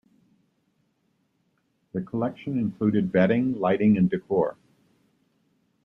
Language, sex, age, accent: English, male, 60-69, United States English